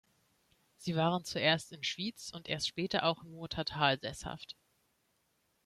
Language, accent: German, Deutschland Deutsch